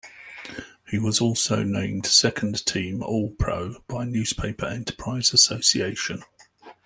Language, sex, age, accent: English, male, 50-59, England English